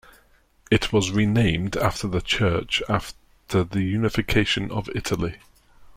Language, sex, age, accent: English, male, 30-39, England English